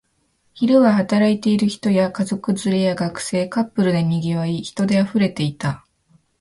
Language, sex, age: Japanese, female, 19-29